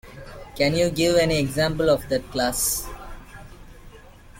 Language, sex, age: English, male, under 19